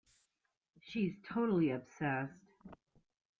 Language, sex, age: English, female, 50-59